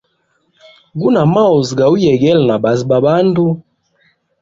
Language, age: Hemba, 19-29